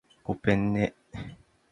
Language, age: Japanese, 19-29